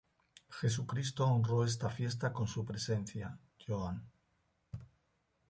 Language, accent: Spanish, España: Centro-Sur peninsular (Madrid, Toledo, Castilla-La Mancha)